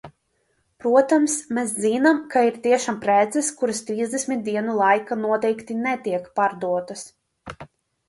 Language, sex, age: Latvian, female, 19-29